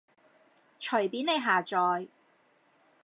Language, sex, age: Cantonese, female, 40-49